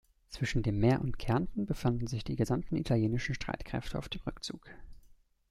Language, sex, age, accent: German, male, 19-29, Deutschland Deutsch